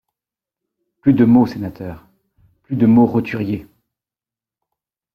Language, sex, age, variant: French, male, 40-49, Français de métropole